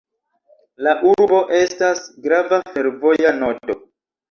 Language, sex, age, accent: Esperanto, male, 19-29, Internacia